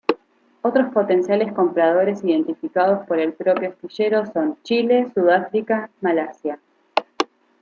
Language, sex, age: Spanish, female, 19-29